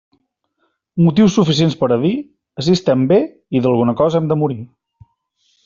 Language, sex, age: Catalan, male, 40-49